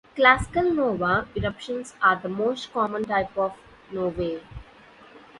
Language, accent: English, India and South Asia (India, Pakistan, Sri Lanka)